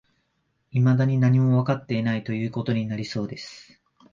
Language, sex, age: Japanese, male, 19-29